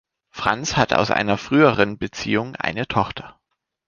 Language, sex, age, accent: German, male, 30-39, Deutschland Deutsch